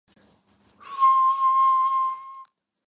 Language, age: English, 19-29